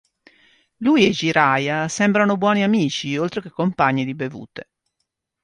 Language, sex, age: Italian, female, 50-59